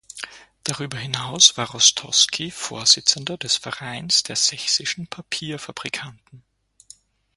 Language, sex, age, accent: German, male, 30-39, Österreichisches Deutsch